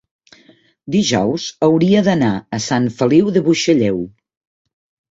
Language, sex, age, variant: Catalan, female, 60-69, Central